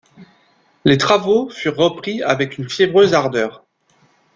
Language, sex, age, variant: French, male, 40-49, Français de métropole